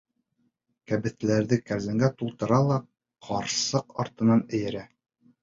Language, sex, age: Bashkir, male, 19-29